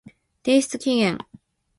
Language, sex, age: Japanese, female, 19-29